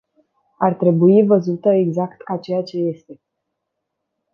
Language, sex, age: Romanian, female, 19-29